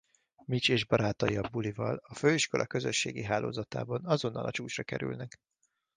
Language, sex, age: Hungarian, male, 30-39